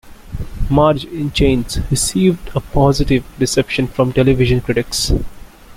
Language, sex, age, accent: English, male, 19-29, India and South Asia (India, Pakistan, Sri Lanka)